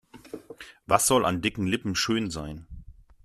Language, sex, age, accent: German, male, 30-39, Deutschland Deutsch